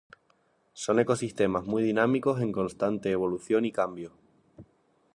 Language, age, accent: Spanish, 19-29, España: Islas Canarias